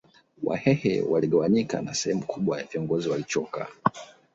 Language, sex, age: Swahili, male, 19-29